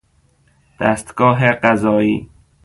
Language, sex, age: Persian, male, 19-29